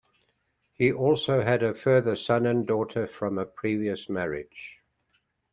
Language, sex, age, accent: English, male, 70-79, New Zealand English